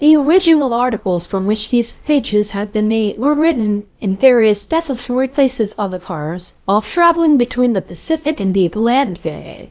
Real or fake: fake